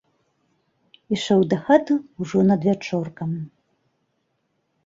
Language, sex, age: Belarusian, female, 40-49